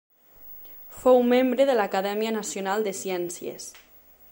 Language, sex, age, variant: Catalan, female, 19-29, Nord-Occidental